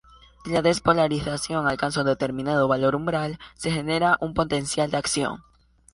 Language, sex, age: Spanish, male, under 19